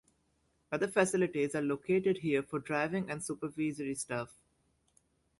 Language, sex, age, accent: English, male, 19-29, England English